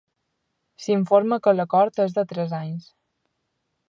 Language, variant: Catalan, Balear